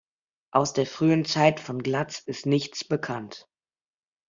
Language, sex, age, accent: German, male, under 19, Deutschland Deutsch